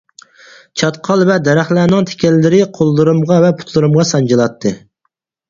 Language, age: Uyghur, 30-39